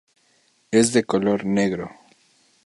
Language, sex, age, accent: Spanish, male, 19-29, México